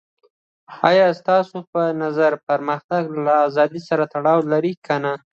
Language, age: Pashto, under 19